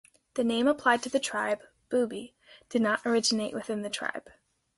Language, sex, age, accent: English, female, under 19, United States English